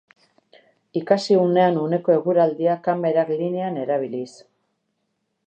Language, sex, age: Basque, female, 50-59